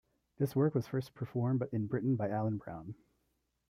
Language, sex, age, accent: English, male, 30-39, United States English